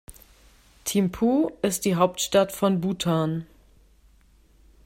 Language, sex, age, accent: German, female, 19-29, Deutschland Deutsch